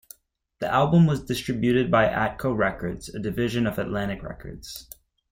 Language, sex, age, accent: English, male, 19-29, United States English